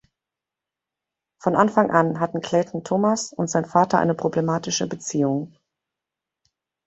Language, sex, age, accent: German, female, 30-39, Deutschland Deutsch